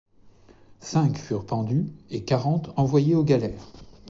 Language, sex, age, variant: French, male, 40-49, Français de métropole